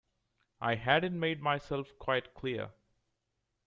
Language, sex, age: English, male, 30-39